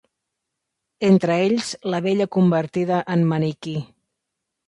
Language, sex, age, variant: Catalan, female, 40-49, Central